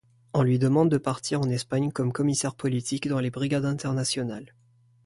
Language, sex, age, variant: French, male, 19-29, Français du nord de l'Afrique